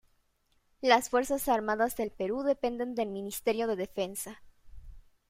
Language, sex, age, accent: Spanish, female, 19-29, México